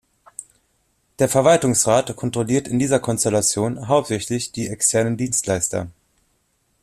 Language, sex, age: German, male, 30-39